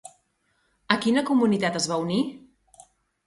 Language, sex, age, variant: Catalan, female, 40-49, Central